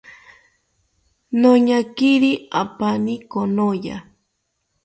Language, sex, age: South Ucayali Ashéninka, female, under 19